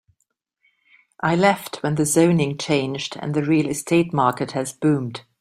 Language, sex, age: English, female, 40-49